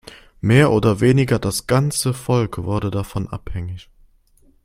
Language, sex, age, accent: German, male, 19-29, Deutschland Deutsch